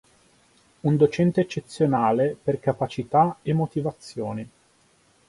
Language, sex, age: Italian, male, 30-39